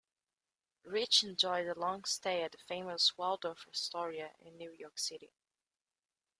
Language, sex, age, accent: English, female, 19-29, Welsh English